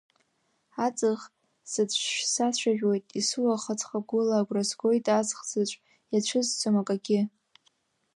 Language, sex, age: Abkhazian, female, under 19